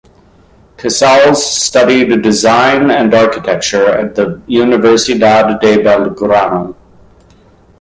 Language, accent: English, United States English